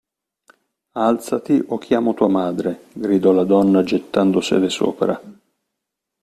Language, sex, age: Italian, male, 50-59